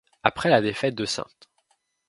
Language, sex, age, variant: French, male, 19-29, Français de métropole